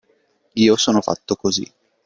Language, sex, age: Italian, male, 19-29